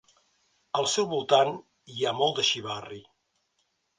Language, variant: Catalan, Central